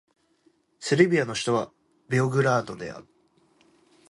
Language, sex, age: Japanese, male, 19-29